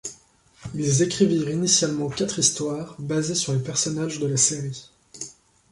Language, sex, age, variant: French, male, 19-29, Français de métropole